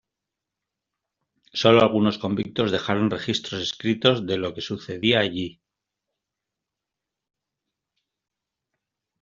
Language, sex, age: Spanish, male, 50-59